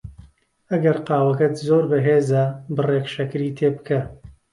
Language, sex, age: Central Kurdish, male, 40-49